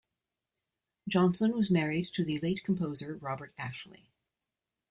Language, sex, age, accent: English, female, 60-69, United States English